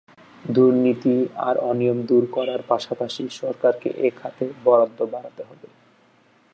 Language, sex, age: Bengali, male, 19-29